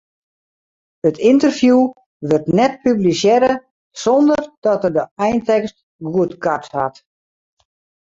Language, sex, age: Western Frisian, female, 50-59